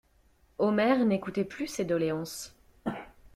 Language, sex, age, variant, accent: French, female, 30-39, Français d'Amérique du Nord, Français du Canada